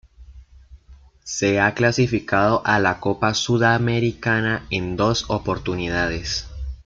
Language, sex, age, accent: Spanish, male, 19-29, Andino-Pacífico: Colombia, Perú, Ecuador, oeste de Bolivia y Venezuela andina